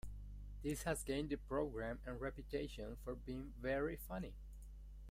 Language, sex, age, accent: English, male, 19-29, United States English